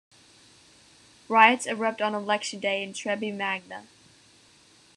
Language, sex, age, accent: English, female, under 19, United States English